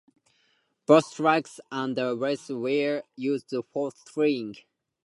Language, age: English, 19-29